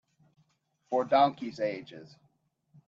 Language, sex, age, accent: English, male, 40-49, United States English